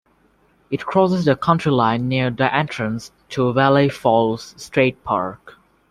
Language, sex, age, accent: English, male, under 19, England English